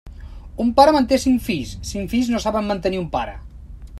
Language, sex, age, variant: Catalan, male, 40-49, Central